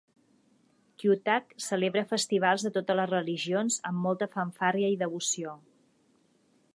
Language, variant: Catalan, Septentrional